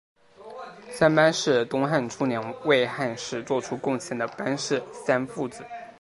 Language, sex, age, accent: Chinese, male, under 19, 出生地：浙江省